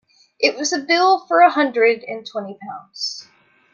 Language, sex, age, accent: English, female, 19-29, United States English